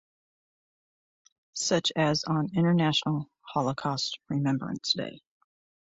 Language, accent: English, United States English